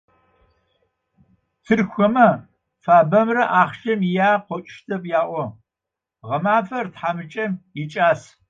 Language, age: Adyghe, 70-79